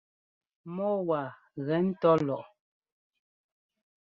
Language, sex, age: Ngomba, female, 30-39